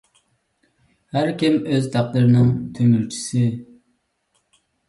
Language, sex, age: Uyghur, male, 30-39